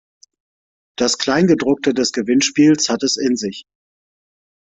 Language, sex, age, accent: German, male, 40-49, Deutschland Deutsch